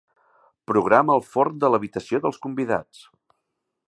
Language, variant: Catalan, Central